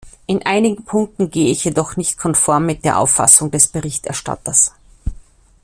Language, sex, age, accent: German, female, 50-59, Österreichisches Deutsch